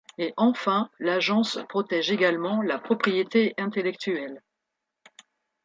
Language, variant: French, Français de métropole